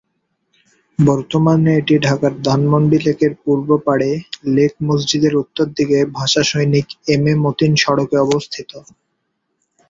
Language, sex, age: Bengali, male, 19-29